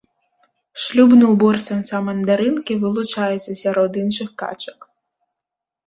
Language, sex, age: Belarusian, female, under 19